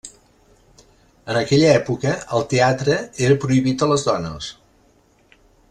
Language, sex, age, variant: Catalan, male, 60-69, Central